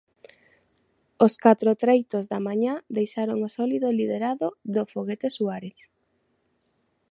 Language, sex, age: Galician, female, 19-29